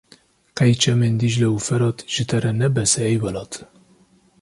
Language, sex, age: Kurdish, male, 30-39